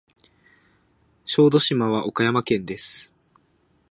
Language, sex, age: Japanese, male, 19-29